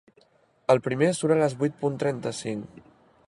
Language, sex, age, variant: Catalan, male, 19-29, Central